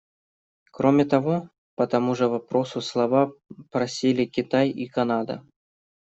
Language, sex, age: Russian, male, 19-29